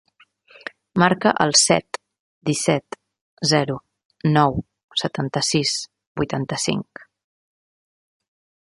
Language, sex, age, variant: Catalan, female, 30-39, Central